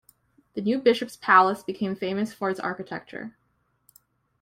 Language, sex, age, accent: English, female, 19-29, United States English